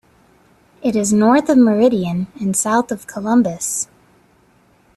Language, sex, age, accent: English, female, 19-29, United States English